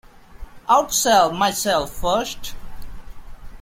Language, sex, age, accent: English, male, 19-29, India and South Asia (India, Pakistan, Sri Lanka)